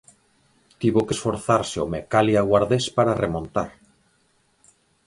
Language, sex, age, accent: Galician, male, 50-59, Oriental (común en zona oriental)